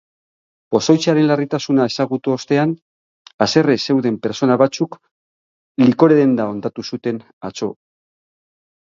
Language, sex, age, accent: Basque, male, 60-69, Mendebalekoa (Araba, Bizkaia, Gipuzkoako mendebaleko herri batzuk)